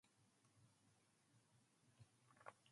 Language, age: English, 19-29